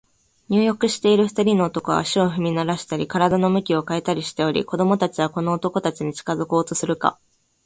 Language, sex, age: Japanese, female, 19-29